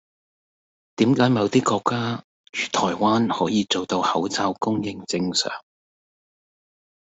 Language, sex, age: Cantonese, male, 50-59